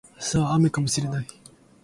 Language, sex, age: Japanese, male, 19-29